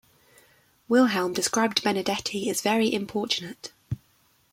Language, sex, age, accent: English, female, 19-29, England English